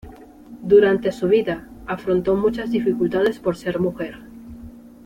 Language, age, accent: Spanish, 40-49, España: Norte peninsular (Asturias, Castilla y León, Cantabria, País Vasco, Navarra, Aragón, La Rioja, Guadalajara, Cuenca)